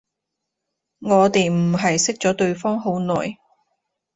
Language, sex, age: Cantonese, female, 19-29